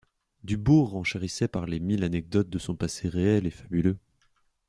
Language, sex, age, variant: French, male, 19-29, Français de métropole